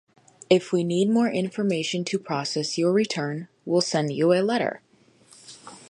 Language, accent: English, United States English